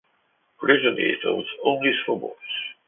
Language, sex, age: English, male, 50-59